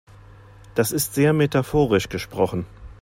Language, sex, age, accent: German, male, 40-49, Deutschland Deutsch